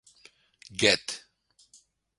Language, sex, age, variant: Catalan, male, 50-59, Central